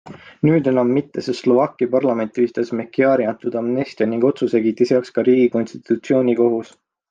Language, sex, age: Estonian, male, 19-29